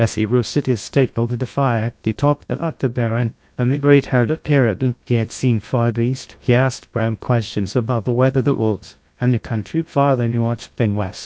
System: TTS, GlowTTS